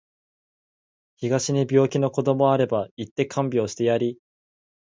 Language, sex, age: Japanese, male, 19-29